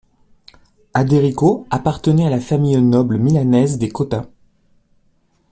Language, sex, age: French, male, 40-49